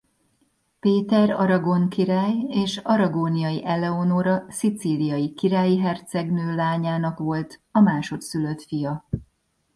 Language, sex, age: Hungarian, female, 40-49